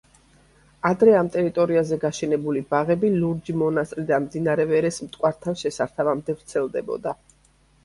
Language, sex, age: Georgian, female, 50-59